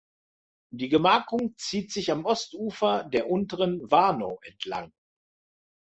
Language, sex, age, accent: German, male, 60-69, Deutschland Deutsch